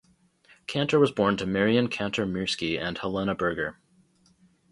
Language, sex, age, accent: English, male, 30-39, United States English